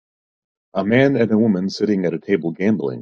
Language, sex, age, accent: English, male, 30-39, United States English